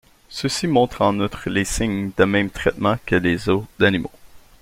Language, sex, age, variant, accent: French, male, 30-39, Français d'Amérique du Nord, Français du Canada